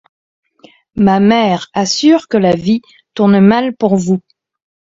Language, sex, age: French, female, 50-59